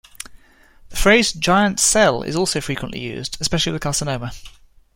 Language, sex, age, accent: English, male, 30-39, England English